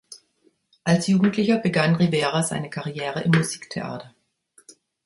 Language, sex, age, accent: German, female, 60-69, Deutschland Deutsch